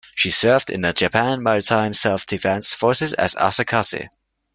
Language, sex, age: English, male, under 19